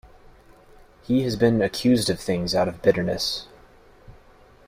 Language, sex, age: English, male, 19-29